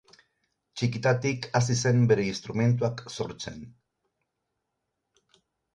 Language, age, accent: Basque, 60-69, Erdialdekoa edo Nafarra (Gipuzkoa, Nafarroa)